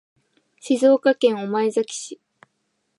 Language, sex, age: Japanese, female, 19-29